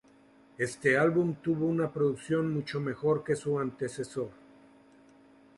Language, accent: Spanish, México